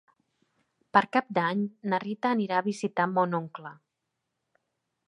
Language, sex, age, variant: Catalan, female, 40-49, Central